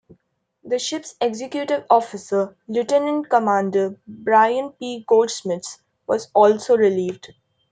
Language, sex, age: English, female, 19-29